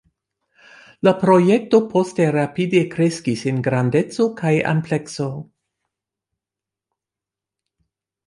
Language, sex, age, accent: Esperanto, female, 50-59, Internacia